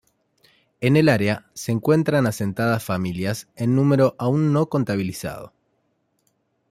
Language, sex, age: Spanish, male, 30-39